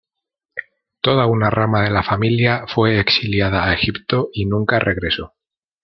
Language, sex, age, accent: Spanish, male, 30-39, España: Centro-Sur peninsular (Madrid, Toledo, Castilla-La Mancha)